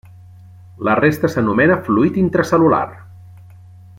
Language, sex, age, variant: Catalan, male, 40-49, Central